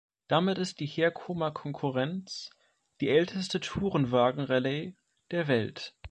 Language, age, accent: German, under 19, Deutschland Deutsch